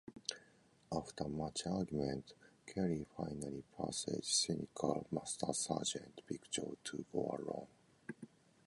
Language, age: English, 50-59